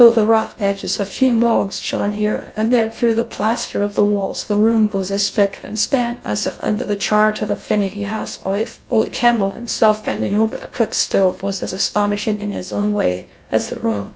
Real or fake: fake